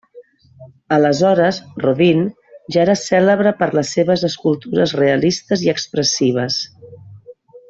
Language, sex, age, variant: Catalan, female, 40-49, Central